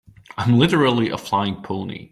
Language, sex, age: English, male, 30-39